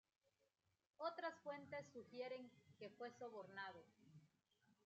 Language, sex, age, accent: Spanish, female, 30-39, América central